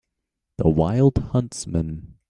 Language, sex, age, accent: English, male, under 19, England English